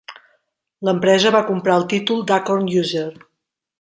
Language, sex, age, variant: Catalan, female, 40-49, Central